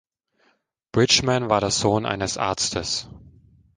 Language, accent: German, Österreichisches Deutsch